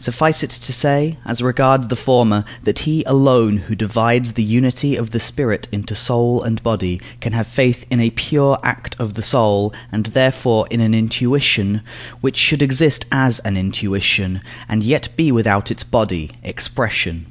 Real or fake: real